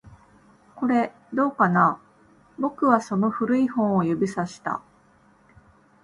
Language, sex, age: Japanese, female, 40-49